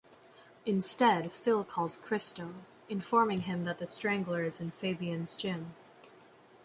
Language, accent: English, Canadian English